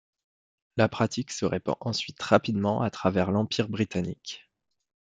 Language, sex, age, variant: French, male, 30-39, Français de métropole